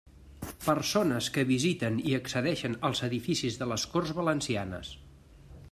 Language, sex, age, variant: Catalan, male, 50-59, Central